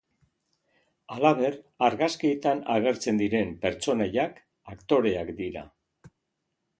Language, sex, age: Basque, male, 60-69